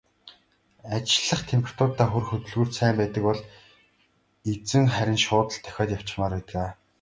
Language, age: Mongolian, 19-29